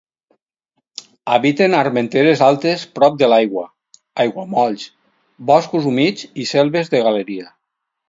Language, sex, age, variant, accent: Catalan, male, 50-59, Valencià meridional, valencià